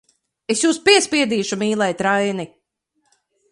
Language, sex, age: Latvian, female, 50-59